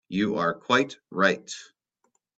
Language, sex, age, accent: English, male, 40-49, United States English